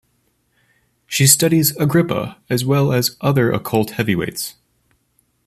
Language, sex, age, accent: English, male, 30-39, United States English